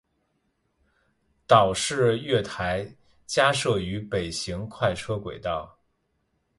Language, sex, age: Chinese, male, 19-29